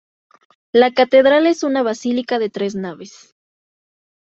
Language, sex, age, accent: Spanish, female, 19-29, México